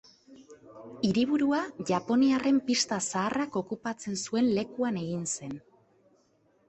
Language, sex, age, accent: Basque, female, 19-29, Mendebalekoa (Araba, Bizkaia, Gipuzkoako mendebaleko herri batzuk)